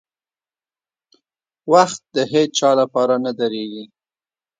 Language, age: Pashto, 30-39